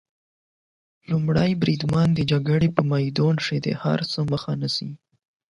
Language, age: Pashto, 19-29